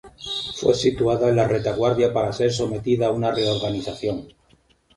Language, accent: Spanish, España: Centro-Sur peninsular (Madrid, Toledo, Castilla-La Mancha)